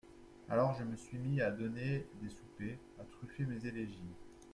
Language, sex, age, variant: French, male, 19-29, Français de métropole